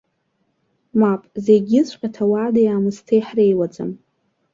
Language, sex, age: Abkhazian, female, under 19